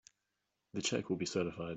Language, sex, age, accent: English, male, 30-39, Australian English